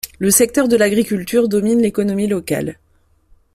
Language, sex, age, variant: French, female, 40-49, Français de métropole